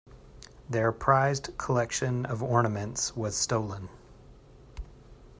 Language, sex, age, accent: English, male, 40-49, United States English